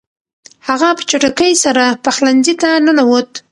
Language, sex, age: Pashto, female, 30-39